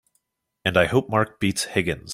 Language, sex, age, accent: English, male, 19-29, United States English